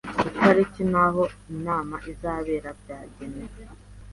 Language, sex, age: Kinyarwanda, female, 19-29